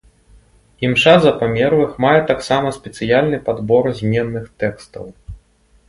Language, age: Belarusian, 19-29